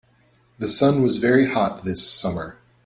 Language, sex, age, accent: English, male, 19-29, United States English